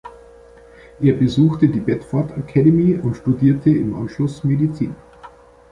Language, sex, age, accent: German, male, 40-49, Deutschland Deutsch